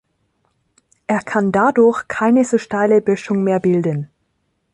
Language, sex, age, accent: German, female, 19-29, Schweizerdeutsch